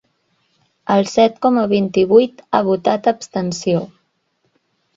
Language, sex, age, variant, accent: Catalan, female, 19-29, Central, central